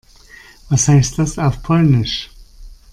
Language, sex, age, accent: German, male, 50-59, Deutschland Deutsch